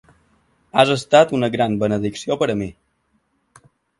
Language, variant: Catalan, Balear